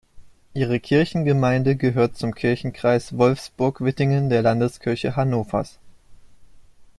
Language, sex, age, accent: German, male, 19-29, Deutschland Deutsch